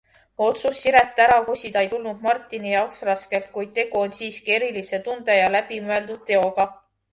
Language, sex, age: Estonian, female, 19-29